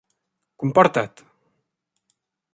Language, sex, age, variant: Catalan, male, 19-29, Central